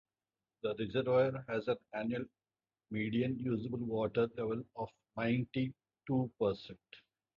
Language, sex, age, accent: English, male, 50-59, India and South Asia (India, Pakistan, Sri Lanka)